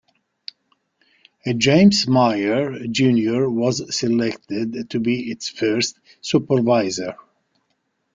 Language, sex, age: English, male, 60-69